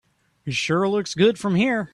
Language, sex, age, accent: English, male, 30-39, United States English